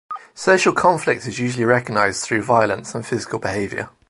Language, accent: English, England English